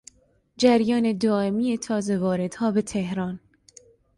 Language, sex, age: Persian, female, under 19